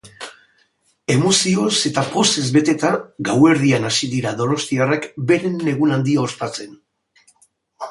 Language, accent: Basque, Mendebalekoa (Araba, Bizkaia, Gipuzkoako mendebaleko herri batzuk)